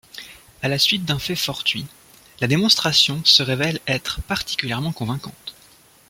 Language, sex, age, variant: French, male, 19-29, Français de métropole